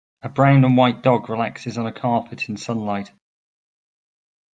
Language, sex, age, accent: English, male, 40-49, England English